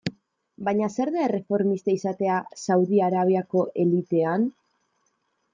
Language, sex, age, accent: Basque, female, 19-29, Mendebalekoa (Araba, Bizkaia, Gipuzkoako mendebaleko herri batzuk)